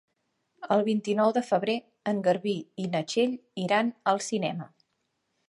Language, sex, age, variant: Catalan, female, 40-49, Central